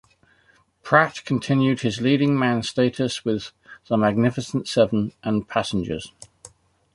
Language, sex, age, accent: English, male, 60-69, England English